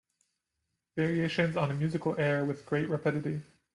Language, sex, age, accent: English, male, 30-39, United States English